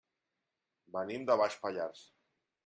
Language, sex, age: Catalan, male, 50-59